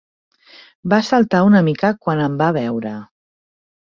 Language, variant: Catalan, Central